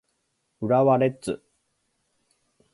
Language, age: Japanese, 40-49